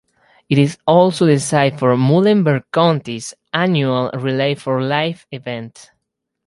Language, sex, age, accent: English, male, 19-29, United States English